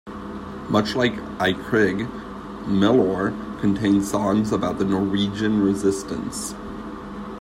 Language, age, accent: English, 19-29, United States English